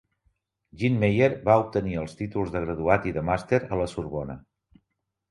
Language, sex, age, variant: Catalan, male, 50-59, Central